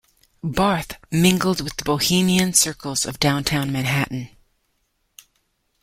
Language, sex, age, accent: English, female, 50-59, Canadian English